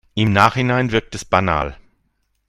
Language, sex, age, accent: German, male, 50-59, Deutschland Deutsch